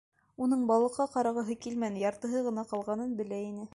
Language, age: Bashkir, 19-29